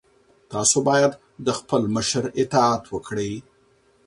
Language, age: Pashto, 40-49